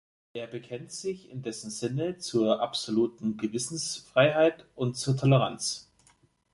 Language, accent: German, Deutschland Deutsch